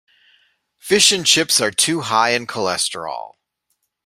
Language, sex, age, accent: English, male, 40-49, United States English